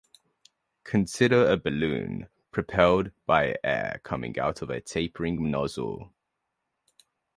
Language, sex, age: English, male, 19-29